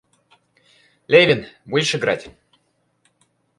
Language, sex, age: Russian, male, under 19